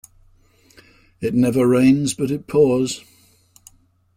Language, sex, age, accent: English, male, 70-79, England English